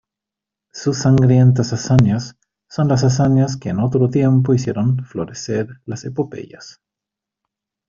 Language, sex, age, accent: Spanish, male, 50-59, España: Islas Canarias